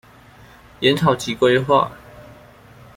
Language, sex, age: Chinese, male, 19-29